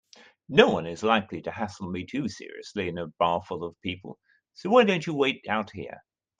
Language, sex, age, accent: English, male, 60-69, England English